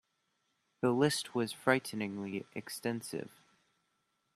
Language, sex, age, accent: English, male, under 19, United States English